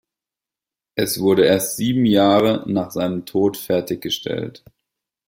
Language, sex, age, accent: German, male, 19-29, Deutschland Deutsch